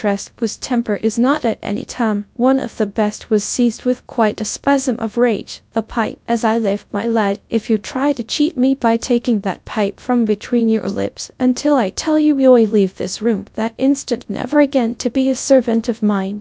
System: TTS, GradTTS